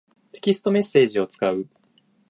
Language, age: Japanese, 19-29